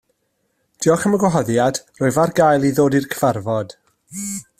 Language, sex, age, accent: Welsh, male, 30-39, Y Deyrnas Unedig Cymraeg